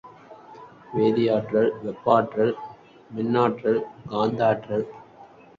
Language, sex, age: Tamil, male, 19-29